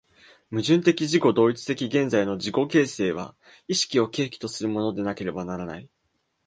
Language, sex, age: Japanese, male, 19-29